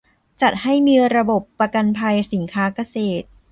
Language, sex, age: Thai, female, 30-39